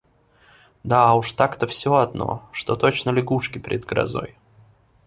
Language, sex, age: Russian, male, 19-29